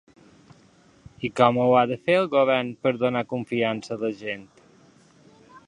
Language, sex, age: Catalan, male, 50-59